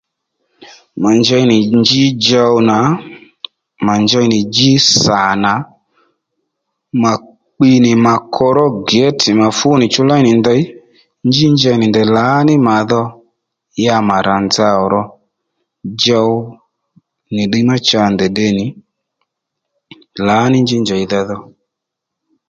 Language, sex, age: Lendu, male, 30-39